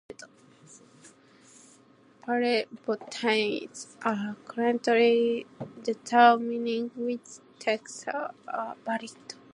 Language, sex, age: English, female, under 19